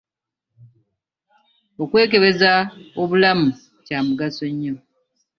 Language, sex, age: Ganda, female, 19-29